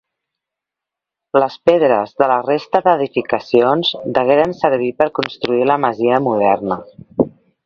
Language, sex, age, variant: Catalan, female, 50-59, Central